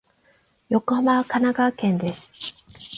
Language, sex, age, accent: Japanese, female, 50-59, 関西; 関東